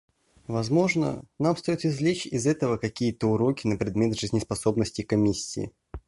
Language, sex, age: Russian, male, under 19